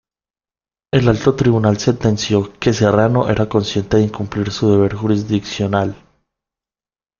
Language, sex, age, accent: Spanish, male, 19-29, Caribe: Cuba, Venezuela, Puerto Rico, República Dominicana, Panamá, Colombia caribeña, México caribeño, Costa del golfo de México